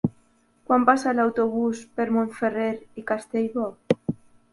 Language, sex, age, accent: Catalan, female, 19-29, valencià